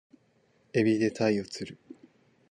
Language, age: Japanese, 19-29